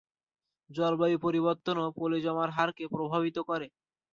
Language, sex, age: Bengali, male, under 19